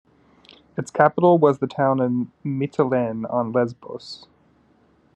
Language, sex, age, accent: English, male, 30-39, United States English